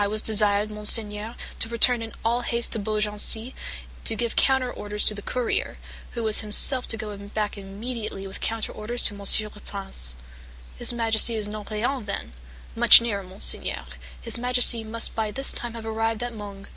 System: none